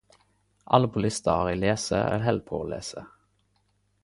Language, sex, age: Norwegian Nynorsk, male, 19-29